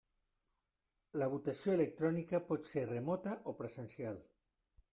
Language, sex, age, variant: Catalan, male, 60-69, Central